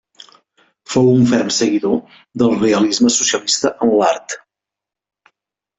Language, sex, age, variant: Catalan, male, 50-59, Central